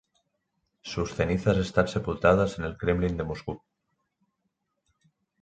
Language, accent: Spanish, España: Norte peninsular (Asturias, Castilla y León, Cantabria, País Vasco, Navarra, Aragón, La Rioja, Guadalajara, Cuenca)